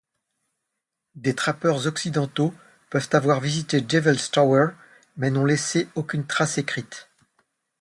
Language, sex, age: French, male, 50-59